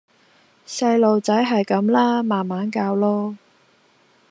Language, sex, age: Cantonese, female, 19-29